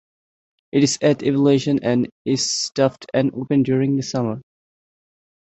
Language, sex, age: English, male, 19-29